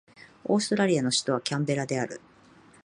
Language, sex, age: Japanese, female, 50-59